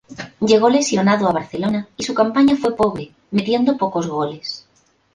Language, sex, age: Spanish, female, 50-59